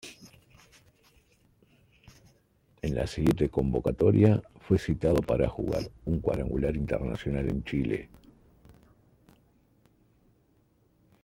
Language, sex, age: Spanish, male, 30-39